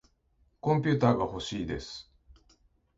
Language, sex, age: Japanese, male, 50-59